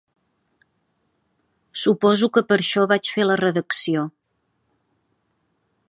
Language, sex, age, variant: Catalan, female, 40-49, Central